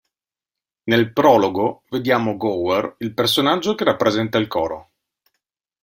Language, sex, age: Italian, male, 40-49